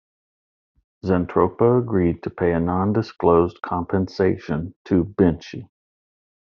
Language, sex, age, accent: English, male, 40-49, United States English